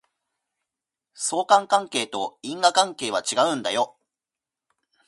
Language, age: Japanese, 19-29